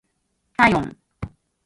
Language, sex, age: Japanese, female, 40-49